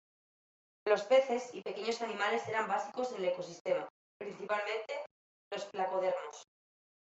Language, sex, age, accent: Spanish, female, 19-29, España: Norte peninsular (Asturias, Castilla y León, Cantabria, País Vasco, Navarra, Aragón, La Rioja, Guadalajara, Cuenca)